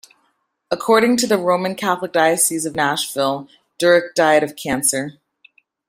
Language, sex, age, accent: English, female, 19-29, United States English